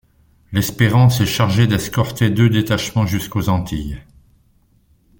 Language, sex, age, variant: French, male, 60-69, Français de métropole